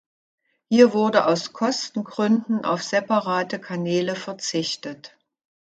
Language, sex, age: German, female, 60-69